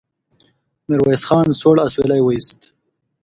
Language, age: Pashto, 19-29